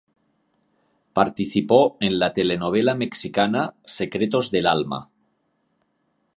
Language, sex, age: Spanish, male, 40-49